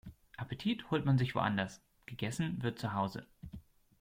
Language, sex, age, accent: German, male, 30-39, Deutschland Deutsch